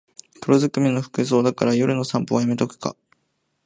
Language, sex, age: Japanese, male, 19-29